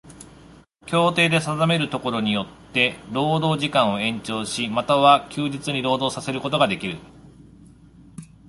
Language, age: Japanese, 40-49